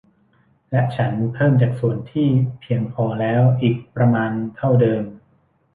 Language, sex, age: Thai, male, 19-29